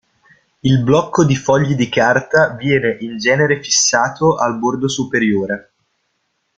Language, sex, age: Italian, male, 19-29